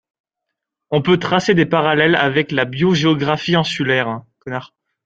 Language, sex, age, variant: French, male, under 19, Français de métropole